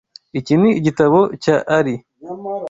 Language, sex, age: Kinyarwanda, male, 19-29